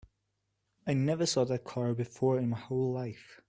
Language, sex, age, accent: English, male, 19-29, India and South Asia (India, Pakistan, Sri Lanka)